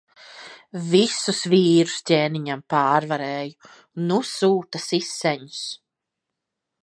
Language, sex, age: Latvian, female, 30-39